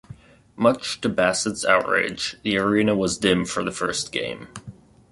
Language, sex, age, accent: English, male, 19-29, United States English